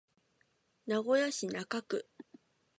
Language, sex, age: Japanese, female, 19-29